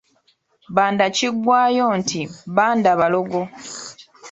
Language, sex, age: Ganda, female, 30-39